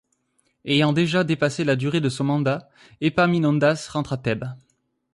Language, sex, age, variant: French, male, 19-29, Français de métropole